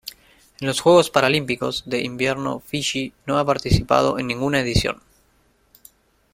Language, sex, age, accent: Spanish, male, 19-29, Rioplatense: Argentina, Uruguay, este de Bolivia, Paraguay